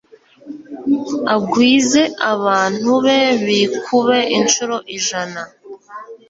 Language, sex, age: Kinyarwanda, female, 19-29